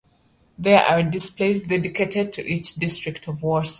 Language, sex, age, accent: English, female, 30-39, Southern African (South Africa, Zimbabwe, Namibia)